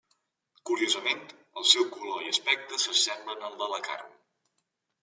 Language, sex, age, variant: Catalan, male, 19-29, Balear